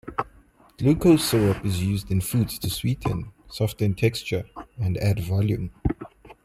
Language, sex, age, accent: English, male, 19-29, Southern African (South Africa, Zimbabwe, Namibia)